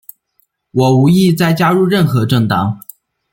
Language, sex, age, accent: Chinese, male, 19-29, 出生地：山西省